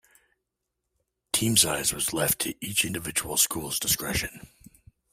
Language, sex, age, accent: English, male, 40-49, United States English